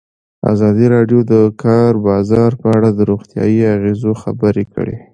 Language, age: Pashto, 19-29